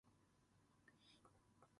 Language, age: Japanese, 19-29